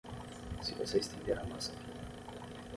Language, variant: Portuguese, Portuguese (Brasil)